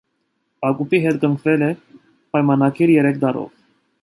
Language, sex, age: Armenian, male, 19-29